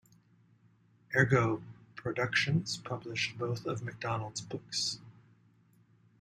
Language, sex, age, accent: English, male, 50-59, United States English